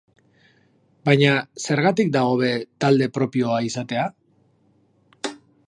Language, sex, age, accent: Basque, male, 30-39, Mendebalekoa (Araba, Bizkaia, Gipuzkoako mendebaleko herri batzuk)